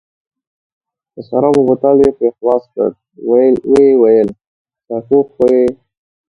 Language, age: Pashto, 19-29